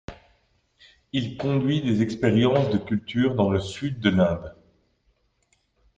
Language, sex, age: French, male, 30-39